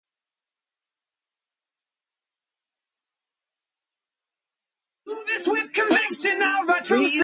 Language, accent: English, Canadian English